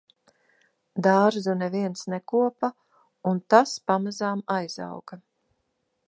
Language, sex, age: Latvian, female, 50-59